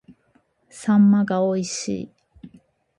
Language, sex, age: Japanese, female, 40-49